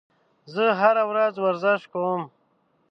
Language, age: Pashto, 30-39